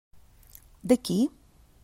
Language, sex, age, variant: Catalan, female, 30-39, Central